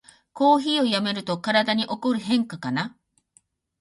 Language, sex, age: Japanese, female, 40-49